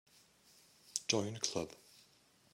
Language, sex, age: English, male, 30-39